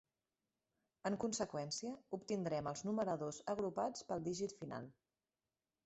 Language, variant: Catalan, Central